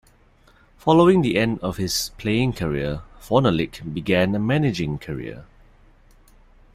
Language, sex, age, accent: English, male, 30-39, Singaporean English